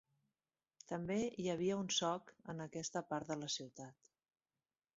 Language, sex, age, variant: Catalan, female, 30-39, Central